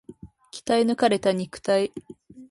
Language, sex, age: Japanese, female, 19-29